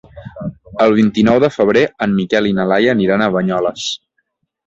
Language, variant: Catalan, Central